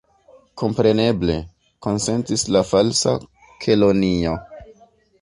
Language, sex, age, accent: Esperanto, male, 19-29, Internacia